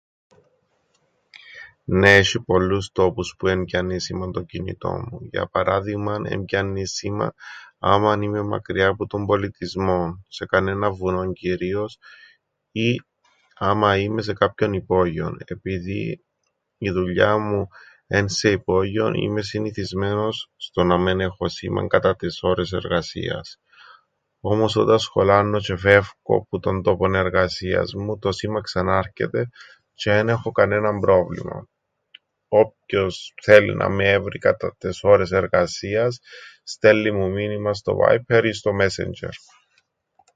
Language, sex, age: Greek, male, 40-49